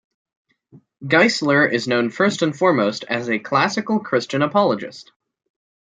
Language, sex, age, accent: English, male, under 19, United States English